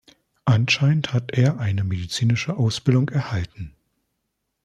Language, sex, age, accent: German, male, 40-49, Deutschland Deutsch